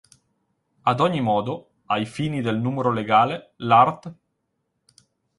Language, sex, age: Italian, male, 30-39